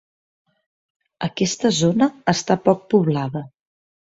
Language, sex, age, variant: Catalan, female, 30-39, Central